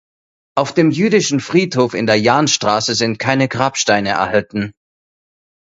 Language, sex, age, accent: German, male, 30-39, Österreichisches Deutsch